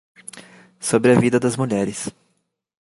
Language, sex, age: Portuguese, male, 19-29